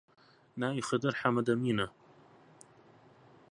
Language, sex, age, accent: Central Kurdish, male, 19-29, سۆرانی